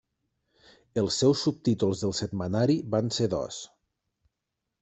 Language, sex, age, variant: Catalan, male, 30-39, Nord-Occidental